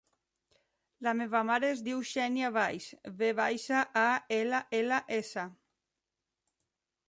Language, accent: Catalan, valencià